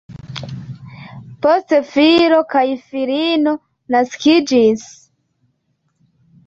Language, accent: Esperanto, Internacia